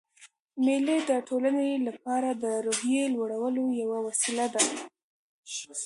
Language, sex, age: Pashto, female, under 19